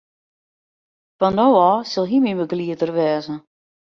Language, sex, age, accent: Western Frisian, female, 40-49, Wâldfrysk